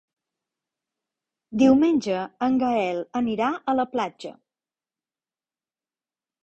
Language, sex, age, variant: Catalan, female, 40-49, Central